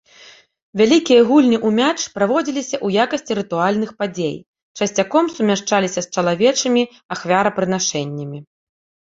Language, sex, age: Belarusian, female, 30-39